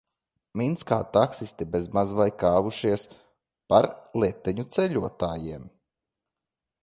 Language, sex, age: Latvian, male, 30-39